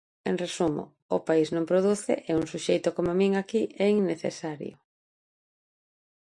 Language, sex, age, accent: Galician, female, 40-49, Normativo (estándar)